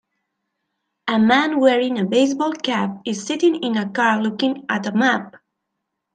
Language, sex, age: English, female, 19-29